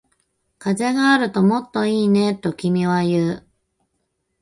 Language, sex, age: Japanese, female, 30-39